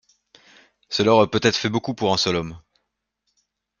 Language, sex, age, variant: French, male, 19-29, Français de métropole